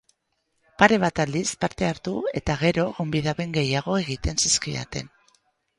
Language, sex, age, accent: Basque, female, 50-59, Erdialdekoa edo Nafarra (Gipuzkoa, Nafarroa)